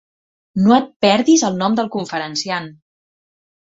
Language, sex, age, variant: Catalan, female, 40-49, Central